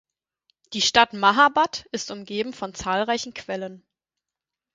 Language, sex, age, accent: German, female, 30-39, Deutschland Deutsch